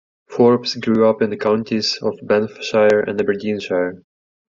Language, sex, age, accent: English, male, 30-39, United States English